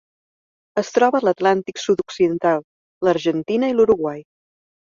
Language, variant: Catalan, Central